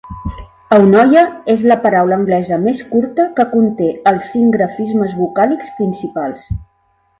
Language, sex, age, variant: Catalan, female, 50-59, Central